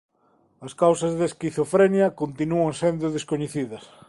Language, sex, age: Galician, male, 40-49